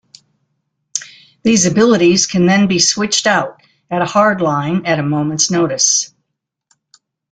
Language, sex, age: English, female, 80-89